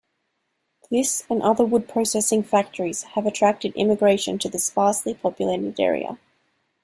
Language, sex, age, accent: English, female, 19-29, Australian English